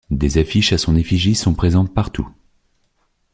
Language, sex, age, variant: French, male, 30-39, Français de métropole